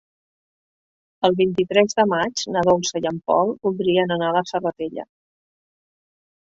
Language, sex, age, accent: Catalan, female, 50-59, Català central